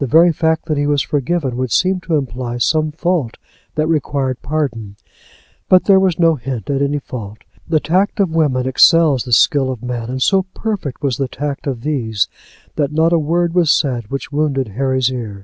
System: none